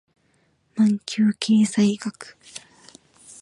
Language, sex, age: Japanese, female, 19-29